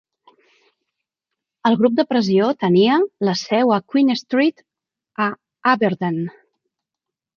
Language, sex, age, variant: Catalan, female, 40-49, Central